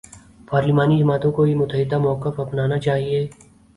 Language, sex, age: Urdu, male, 19-29